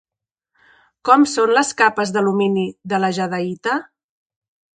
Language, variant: Catalan, Central